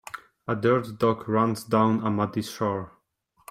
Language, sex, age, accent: English, male, 19-29, United States English